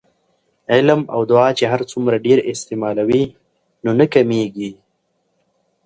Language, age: Pashto, 19-29